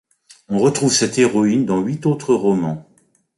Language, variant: French, Français de métropole